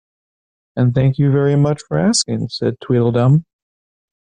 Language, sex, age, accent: English, male, 19-29, United States English